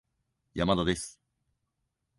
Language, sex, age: Japanese, male, 19-29